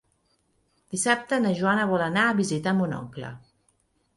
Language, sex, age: Catalan, female, 50-59